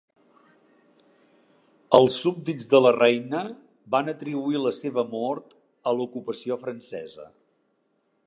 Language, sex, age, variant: Catalan, male, 60-69, Central